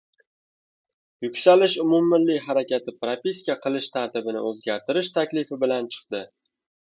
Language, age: Uzbek, 19-29